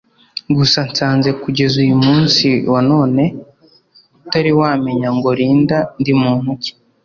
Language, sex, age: Kinyarwanda, male, under 19